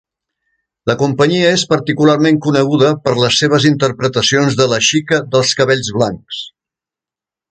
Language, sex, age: Catalan, male, 70-79